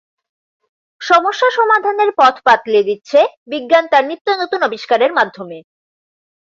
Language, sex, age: Bengali, female, 19-29